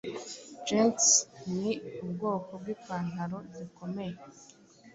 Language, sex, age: Kinyarwanda, female, 19-29